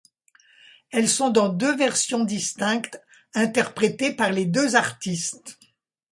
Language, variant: French, Français de métropole